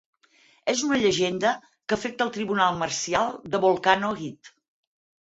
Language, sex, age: Catalan, female, 50-59